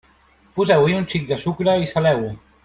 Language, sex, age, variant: Catalan, male, 40-49, Central